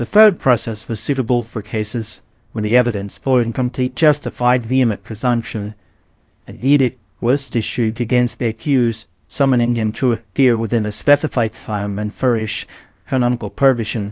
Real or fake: fake